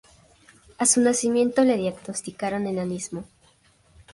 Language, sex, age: Spanish, female, under 19